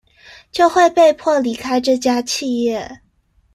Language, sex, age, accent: Chinese, female, 19-29, 出生地：臺北市